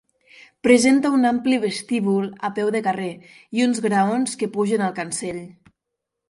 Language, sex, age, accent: Catalan, female, 19-29, central; nord-occidental